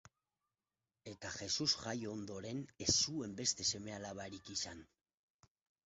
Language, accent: Basque, Mendebalekoa (Araba, Bizkaia, Gipuzkoako mendebaleko herri batzuk)